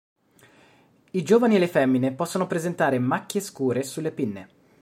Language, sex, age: Italian, male, 30-39